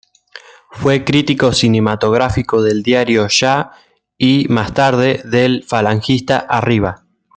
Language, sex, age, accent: Spanish, male, 19-29, Rioplatense: Argentina, Uruguay, este de Bolivia, Paraguay